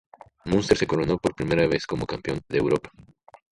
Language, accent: Spanish, México